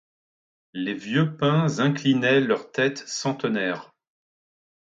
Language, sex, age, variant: French, male, 40-49, Français de métropole